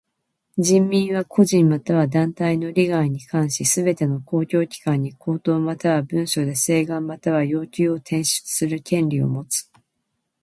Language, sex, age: Japanese, female, 50-59